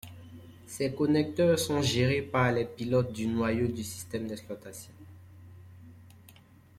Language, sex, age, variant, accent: French, male, 19-29, Français d'Afrique subsaharienne et des îles africaines, Français de Côte d’Ivoire